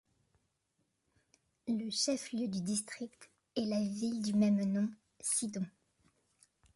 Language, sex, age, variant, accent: French, male, 30-39, Français d'Europe, Français de Suisse